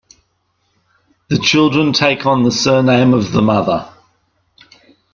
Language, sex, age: English, male, 40-49